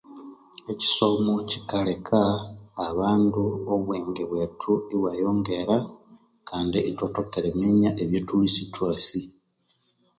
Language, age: Konzo, 19-29